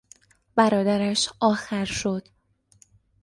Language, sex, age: Persian, female, 19-29